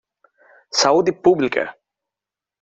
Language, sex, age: Portuguese, male, 30-39